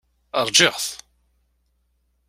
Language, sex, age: Kabyle, male, 40-49